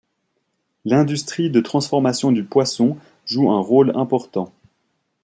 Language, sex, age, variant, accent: French, male, 30-39, Français d'Europe, Français de Suisse